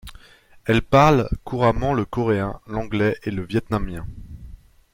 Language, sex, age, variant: French, male, 19-29, Français de métropole